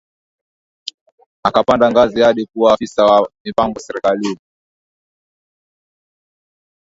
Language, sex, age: Swahili, male, 19-29